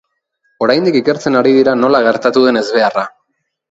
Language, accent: Basque, Erdialdekoa edo Nafarra (Gipuzkoa, Nafarroa)